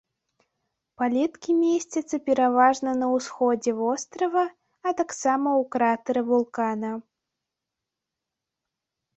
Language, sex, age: Belarusian, female, under 19